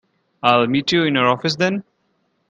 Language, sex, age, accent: English, male, 19-29, India and South Asia (India, Pakistan, Sri Lanka)